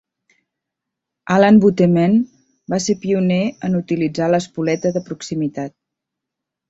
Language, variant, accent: Catalan, Central, Barceloní